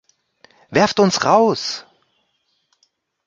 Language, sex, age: German, male, 40-49